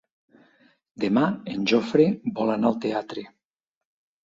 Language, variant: Catalan, Nord-Occidental